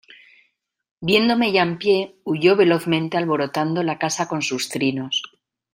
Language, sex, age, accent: Spanish, female, 50-59, España: Norte peninsular (Asturias, Castilla y León, Cantabria, País Vasco, Navarra, Aragón, La Rioja, Guadalajara, Cuenca)